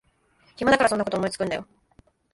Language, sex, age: Japanese, female, under 19